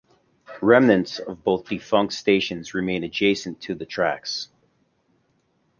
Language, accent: English, Canadian English